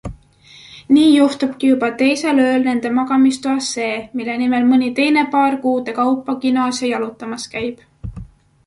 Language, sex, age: Estonian, male, 19-29